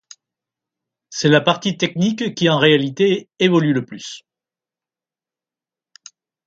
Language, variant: French, Français de métropole